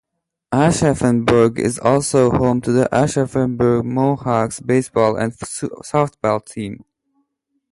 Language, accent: English, United States English